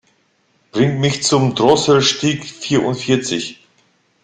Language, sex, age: German, male, 50-59